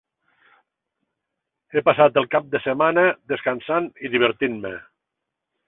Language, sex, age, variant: Catalan, male, 50-59, Septentrional